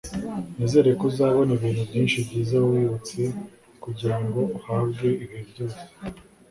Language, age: Kinyarwanda, 30-39